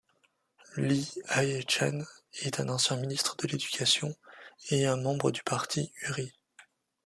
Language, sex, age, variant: French, male, 19-29, Français de métropole